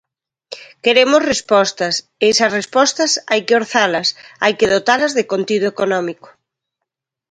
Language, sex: Galician, female